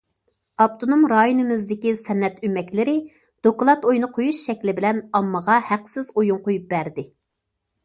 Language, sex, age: Uyghur, female, 40-49